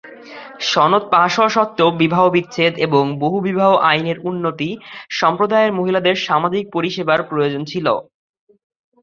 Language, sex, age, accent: Bengali, male, 19-29, Bangladeshi